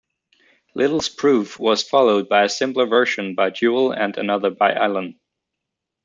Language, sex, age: English, male, 19-29